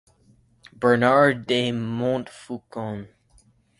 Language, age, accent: English, 19-29, United States English